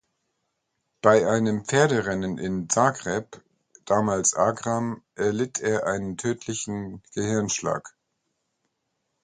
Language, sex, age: German, male, 40-49